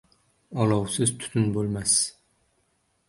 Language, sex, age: Uzbek, male, under 19